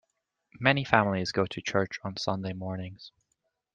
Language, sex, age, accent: English, male, 19-29, England English